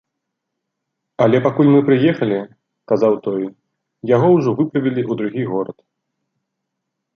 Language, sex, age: Belarusian, male, 30-39